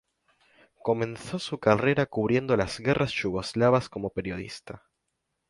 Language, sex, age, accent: Spanish, male, under 19, Rioplatense: Argentina, Uruguay, este de Bolivia, Paraguay